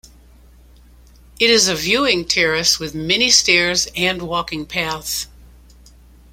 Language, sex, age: English, female, 70-79